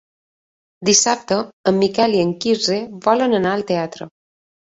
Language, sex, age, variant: Catalan, female, 40-49, Balear